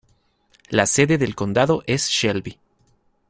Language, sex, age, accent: Spanish, male, 30-39, México